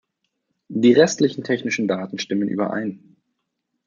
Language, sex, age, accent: German, male, 30-39, Deutschland Deutsch